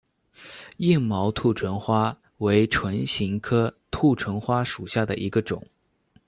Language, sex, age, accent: Chinese, male, under 19, 出生地：湖南省